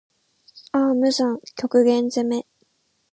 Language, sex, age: Japanese, female, 19-29